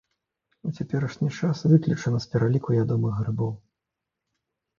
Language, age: Belarusian, 40-49